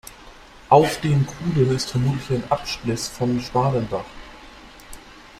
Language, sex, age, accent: German, male, under 19, Deutschland Deutsch